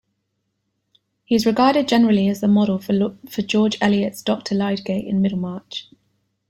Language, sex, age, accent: English, female, 19-29, England English